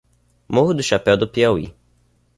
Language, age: Portuguese, under 19